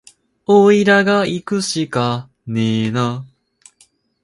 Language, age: Japanese, 19-29